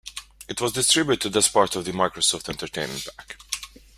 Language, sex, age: English, male, 19-29